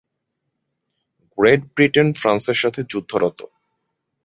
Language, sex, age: Bengali, male, 19-29